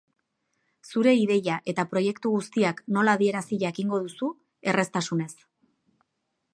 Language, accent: Basque, Mendebalekoa (Araba, Bizkaia, Gipuzkoako mendebaleko herri batzuk)